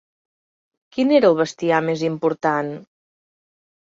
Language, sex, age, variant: Catalan, female, 50-59, Central